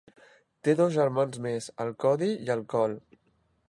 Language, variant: Catalan, Central